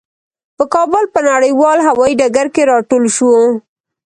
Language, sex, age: Pashto, female, 19-29